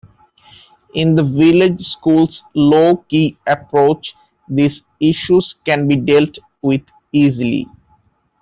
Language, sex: English, male